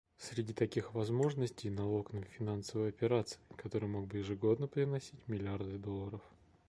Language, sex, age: Russian, male, 30-39